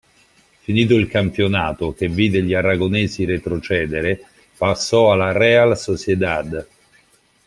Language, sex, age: Italian, male, 50-59